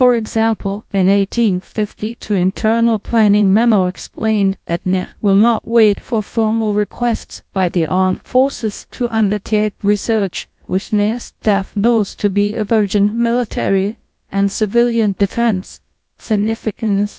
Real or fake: fake